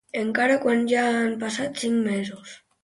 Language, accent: Catalan, valencià